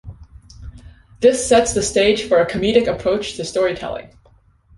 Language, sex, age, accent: English, female, 19-29, Canadian English